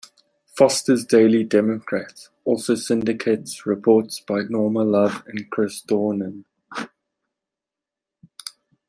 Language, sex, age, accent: English, male, 19-29, Southern African (South Africa, Zimbabwe, Namibia)